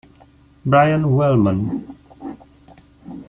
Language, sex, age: Italian, male, 19-29